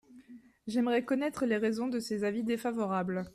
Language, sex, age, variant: French, female, 19-29, Français de métropole